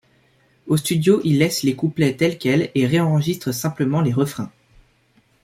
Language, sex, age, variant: French, male, 19-29, Français de métropole